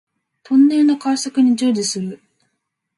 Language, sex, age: Japanese, female, 19-29